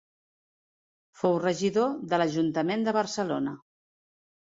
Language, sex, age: Catalan, female, 40-49